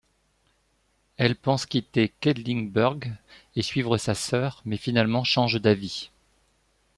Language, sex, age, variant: French, male, 40-49, Français de métropole